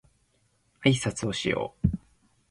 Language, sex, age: Japanese, male, 19-29